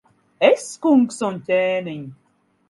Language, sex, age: Latvian, female, 40-49